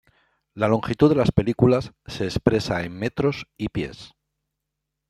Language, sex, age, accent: Spanish, male, 60-69, España: Centro-Sur peninsular (Madrid, Toledo, Castilla-La Mancha)